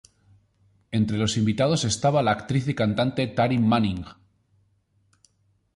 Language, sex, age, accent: Spanish, male, 50-59, España: Norte peninsular (Asturias, Castilla y León, Cantabria, País Vasco, Navarra, Aragón, La Rioja, Guadalajara, Cuenca)